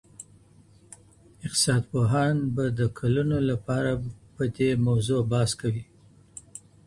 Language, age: Pashto, 60-69